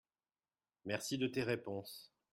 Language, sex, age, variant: French, male, 40-49, Français de métropole